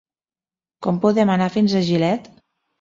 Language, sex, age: Catalan, female, 40-49